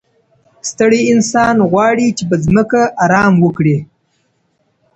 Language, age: Pashto, 19-29